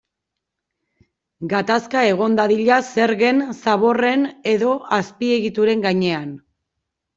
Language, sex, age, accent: Basque, female, 30-39, Erdialdekoa edo Nafarra (Gipuzkoa, Nafarroa)